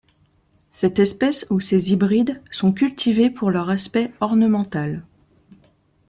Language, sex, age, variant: French, female, 30-39, Français de métropole